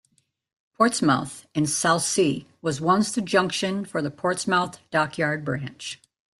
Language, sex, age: English, female, 70-79